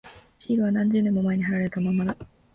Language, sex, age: Japanese, female, 19-29